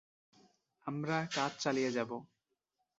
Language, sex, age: Bengali, male, 19-29